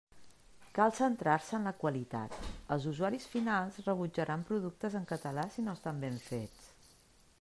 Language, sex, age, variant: Catalan, female, 50-59, Central